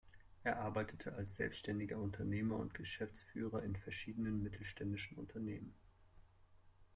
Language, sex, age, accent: German, male, 30-39, Deutschland Deutsch